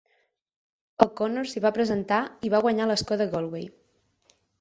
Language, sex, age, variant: Catalan, female, 19-29, Central